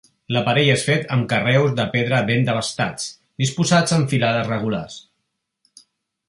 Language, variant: Catalan, Central